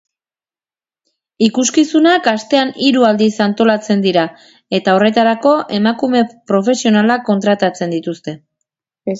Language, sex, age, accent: Basque, female, 40-49, Erdialdekoa edo Nafarra (Gipuzkoa, Nafarroa)